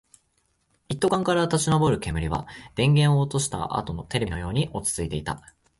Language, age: Japanese, 19-29